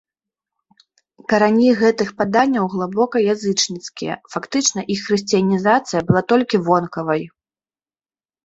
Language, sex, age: Belarusian, female, 30-39